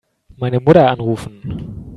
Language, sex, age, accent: German, male, 19-29, Deutschland Deutsch